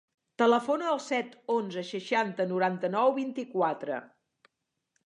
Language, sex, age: Catalan, female, 60-69